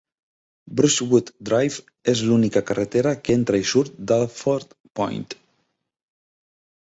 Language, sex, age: Catalan, male, 40-49